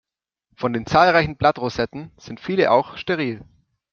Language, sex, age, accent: German, male, 19-29, Deutschland Deutsch